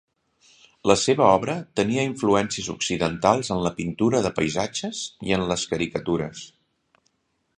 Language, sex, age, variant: Catalan, male, 50-59, Central